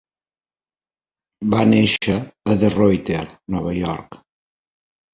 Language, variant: Catalan, Central